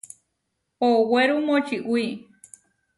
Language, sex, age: Huarijio, female, 19-29